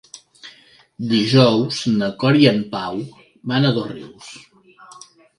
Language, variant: Catalan, Central